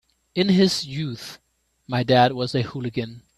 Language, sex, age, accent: English, male, 40-49, Hong Kong English